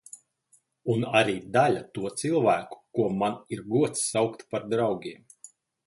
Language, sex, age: Latvian, male, 40-49